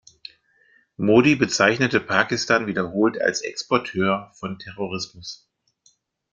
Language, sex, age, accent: German, male, 50-59, Deutschland Deutsch